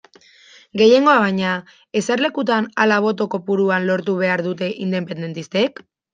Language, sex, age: Basque, female, 19-29